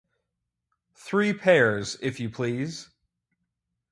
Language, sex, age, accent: English, male, 19-29, United States English